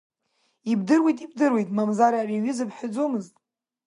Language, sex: Abkhazian, female